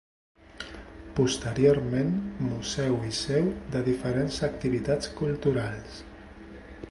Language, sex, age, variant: Catalan, male, 40-49, Central